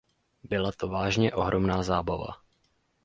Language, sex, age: Czech, male, 19-29